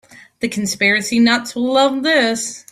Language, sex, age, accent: English, female, 40-49, United States English